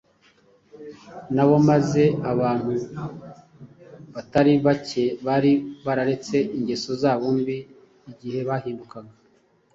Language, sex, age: Kinyarwanda, male, 40-49